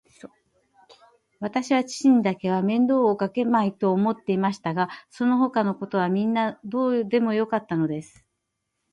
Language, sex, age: Japanese, female, 19-29